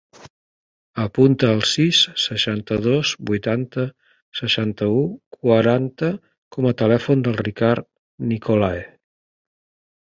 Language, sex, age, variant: Catalan, male, 60-69, Central